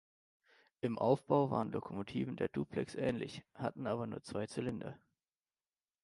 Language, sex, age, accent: German, male, 19-29, Deutschland Deutsch